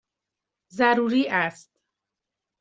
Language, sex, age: Persian, female, 40-49